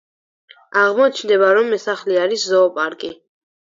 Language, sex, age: Georgian, female, under 19